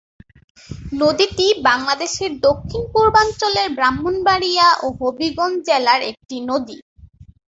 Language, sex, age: Bengali, female, under 19